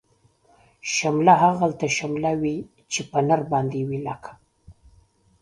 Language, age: Pashto, 40-49